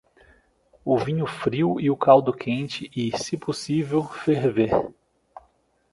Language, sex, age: Portuguese, male, 30-39